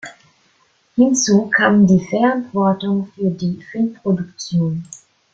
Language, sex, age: German, female, 19-29